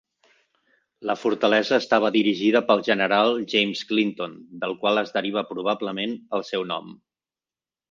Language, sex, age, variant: Catalan, male, 50-59, Central